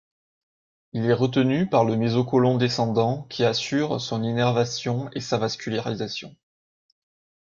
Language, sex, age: French, male, 19-29